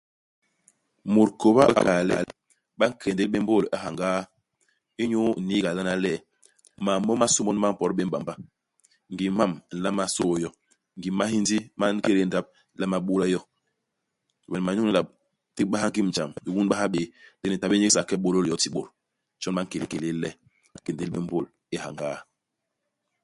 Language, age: Basaa, 40-49